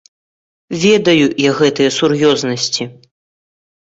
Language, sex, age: Belarusian, male, under 19